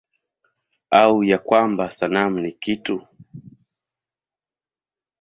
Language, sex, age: Swahili, male, 19-29